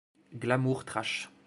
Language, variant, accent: French, Français d'Europe, Français de Suisse